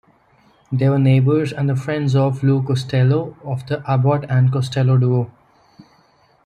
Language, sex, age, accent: English, male, 19-29, India and South Asia (India, Pakistan, Sri Lanka)